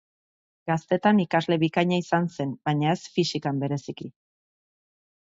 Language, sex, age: Basque, female, 40-49